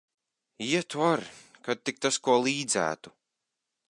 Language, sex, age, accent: Latvian, male, 19-29, Riga